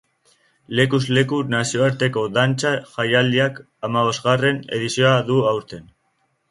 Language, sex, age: Basque, male, under 19